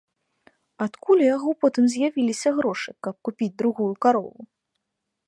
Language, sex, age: Belarusian, female, 19-29